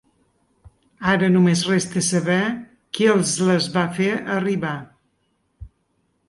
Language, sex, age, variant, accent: Catalan, female, 50-59, Balear, menorquí